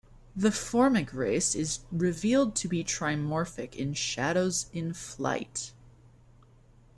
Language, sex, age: English, female, 19-29